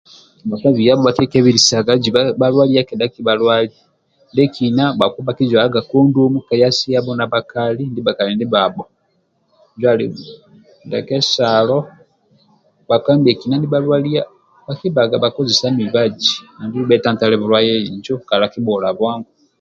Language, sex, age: Amba (Uganda), male, 30-39